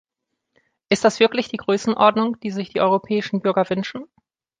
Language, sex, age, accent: German, female, 19-29, Deutschland Deutsch